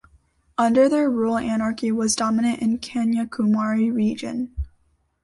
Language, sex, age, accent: English, female, under 19, United States English